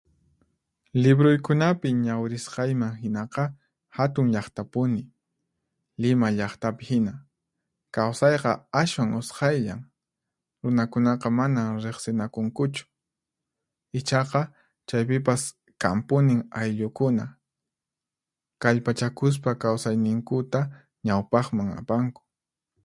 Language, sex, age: Puno Quechua, male, 30-39